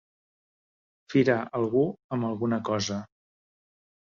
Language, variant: Catalan, Central